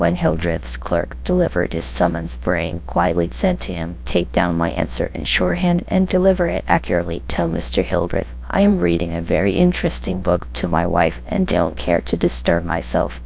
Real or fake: fake